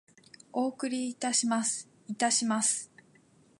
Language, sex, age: Japanese, female, 19-29